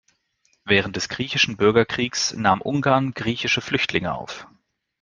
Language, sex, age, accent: German, male, 30-39, Deutschland Deutsch